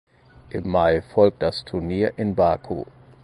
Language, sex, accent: German, male, Deutschland Deutsch